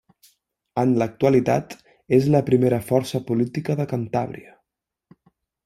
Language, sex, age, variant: Catalan, male, 19-29, Central